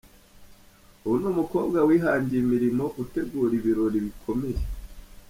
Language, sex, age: Kinyarwanda, male, 30-39